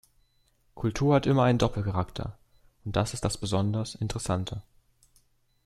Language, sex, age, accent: German, male, under 19, Deutschland Deutsch